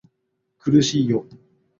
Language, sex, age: Japanese, male, 40-49